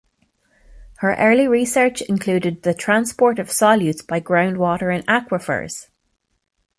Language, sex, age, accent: English, female, 30-39, Irish English